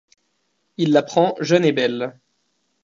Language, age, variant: French, 19-29, Français de métropole